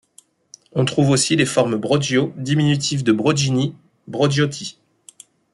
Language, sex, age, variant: French, male, 30-39, Français de métropole